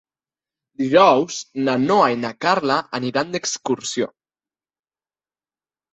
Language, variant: Catalan, Nord-Occidental